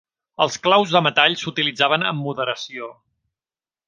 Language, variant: Catalan, Central